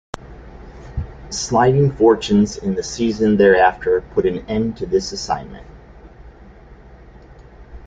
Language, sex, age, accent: English, male, 40-49, United States English